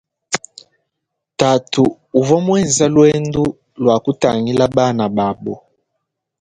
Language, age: Luba-Lulua, 19-29